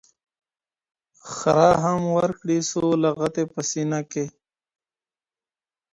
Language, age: Pashto, 19-29